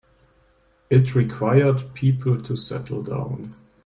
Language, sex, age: English, male, 30-39